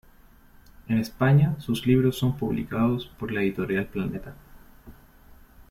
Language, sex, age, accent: Spanish, male, 19-29, Chileno: Chile, Cuyo